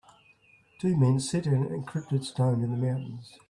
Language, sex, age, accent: English, male, 60-69, Australian English